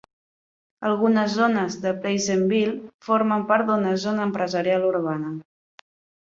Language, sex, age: Catalan, female, 30-39